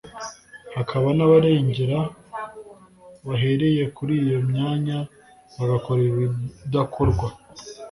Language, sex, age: Kinyarwanda, male, 19-29